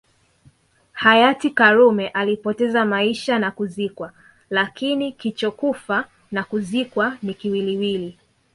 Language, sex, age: Swahili, female, 19-29